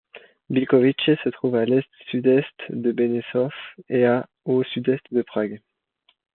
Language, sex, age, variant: French, male, 19-29, Français de métropole